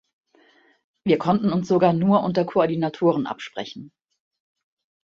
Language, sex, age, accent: German, female, 50-59, Deutschland Deutsch